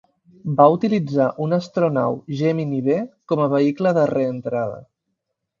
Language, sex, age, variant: Catalan, male, 30-39, Central